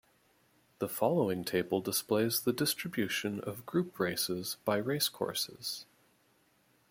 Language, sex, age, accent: English, male, 30-39, United States English